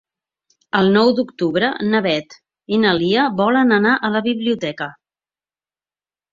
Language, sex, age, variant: Catalan, female, 50-59, Central